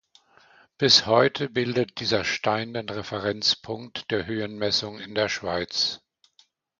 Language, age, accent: German, 70-79, Deutschland Deutsch